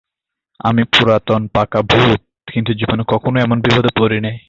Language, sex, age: Bengali, male, 19-29